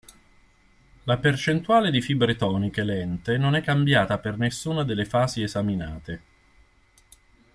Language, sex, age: Italian, male, 50-59